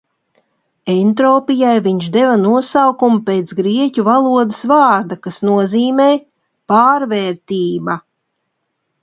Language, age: Latvian, 40-49